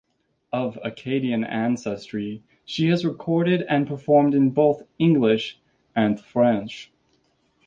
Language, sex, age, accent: English, male, 19-29, United States English